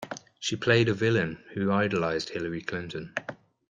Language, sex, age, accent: English, male, 30-39, England English